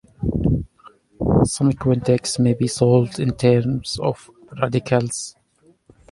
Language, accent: English, United States English